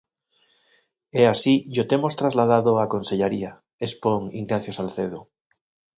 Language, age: Galician, 40-49